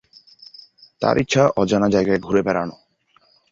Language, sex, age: Bengali, male, 19-29